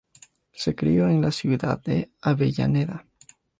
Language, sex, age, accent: Spanish, male, 19-29, Andino-Pacífico: Colombia, Perú, Ecuador, oeste de Bolivia y Venezuela andina